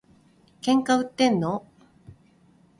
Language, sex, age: Japanese, female, 30-39